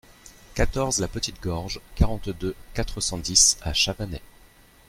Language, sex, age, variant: French, male, 30-39, Français de métropole